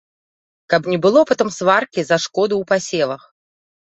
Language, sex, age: Belarusian, female, 30-39